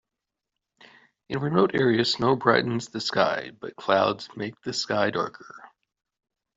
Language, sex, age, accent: English, male, 40-49, United States English